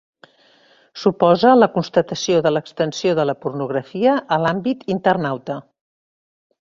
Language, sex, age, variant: Catalan, female, 60-69, Central